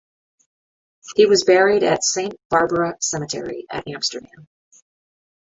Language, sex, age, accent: English, female, 50-59, United States English